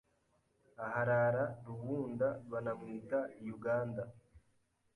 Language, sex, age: Kinyarwanda, male, 19-29